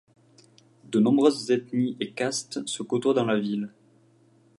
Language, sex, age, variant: French, male, 19-29, Français de métropole